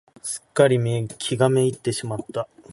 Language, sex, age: Japanese, male, 19-29